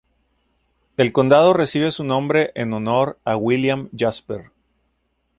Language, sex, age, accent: Spanish, male, 40-49, México